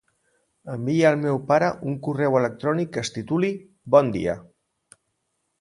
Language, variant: Catalan, Central